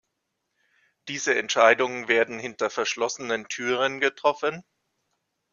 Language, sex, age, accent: German, male, 40-49, Deutschland Deutsch